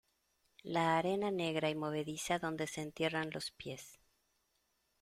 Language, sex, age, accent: Spanish, female, 40-49, México